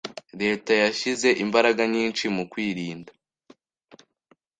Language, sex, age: Kinyarwanda, male, under 19